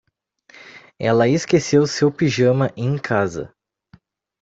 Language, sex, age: Portuguese, male, 19-29